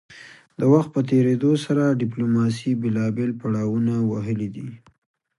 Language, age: Pashto, 30-39